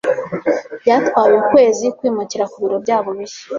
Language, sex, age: Kinyarwanda, female, 30-39